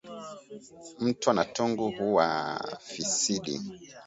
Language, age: Swahili, 30-39